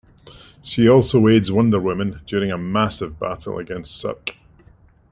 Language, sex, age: English, male, 50-59